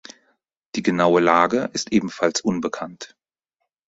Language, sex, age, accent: German, male, 30-39, Deutschland Deutsch